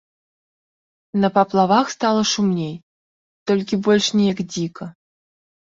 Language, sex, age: Belarusian, female, 30-39